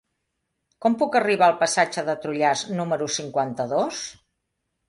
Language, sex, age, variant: Catalan, female, 50-59, Central